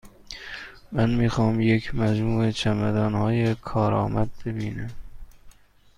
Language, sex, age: Persian, male, 30-39